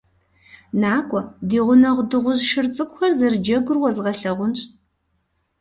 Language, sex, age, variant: Kabardian, female, 40-49, Адыгэбзэ (Къэбэрдей, Кирил, Урысей)